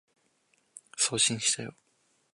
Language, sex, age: Japanese, male, under 19